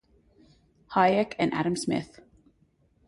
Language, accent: English, Australian English